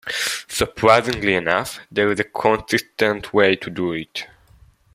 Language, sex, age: English, male, under 19